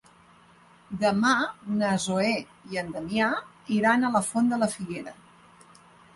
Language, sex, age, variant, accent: Catalan, female, 50-59, Nord-Occidental, Empordanès